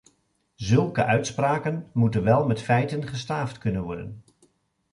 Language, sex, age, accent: Dutch, male, 50-59, Nederlands Nederlands